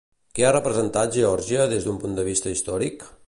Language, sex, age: Catalan, male, 40-49